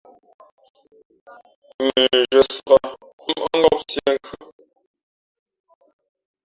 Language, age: Fe'fe', 50-59